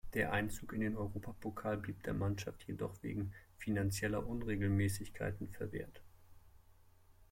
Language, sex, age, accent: German, male, 30-39, Deutschland Deutsch